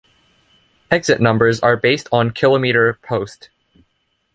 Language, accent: English, Canadian English